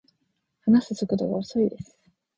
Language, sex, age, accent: Japanese, female, 19-29, 標準語